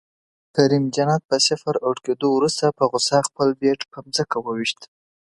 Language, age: Pashto, under 19